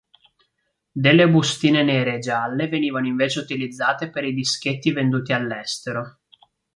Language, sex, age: Italian, male, 19-29